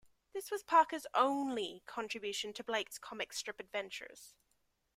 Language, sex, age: English, female, 19-29